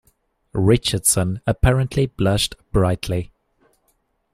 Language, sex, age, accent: English, male, 30-39, Southern African (South Africa, Zimbabwe, Namibia)